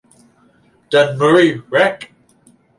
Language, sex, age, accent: English, male, 50-59, United States English